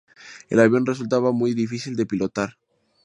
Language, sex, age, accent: Spanish, male, under 19, México